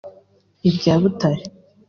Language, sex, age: Kinyarwanda, female, 19-29